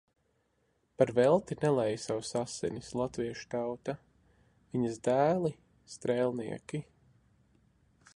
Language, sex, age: Latvian, male, 30-39